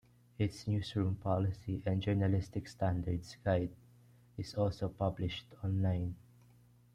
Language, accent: English, Filipino